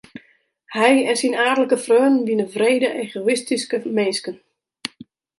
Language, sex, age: Western Frisian, female, 40-49